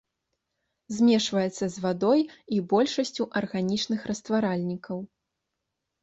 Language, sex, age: Belarusian, female, 19-29